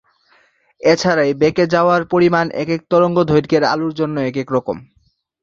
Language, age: Bengali, 19-29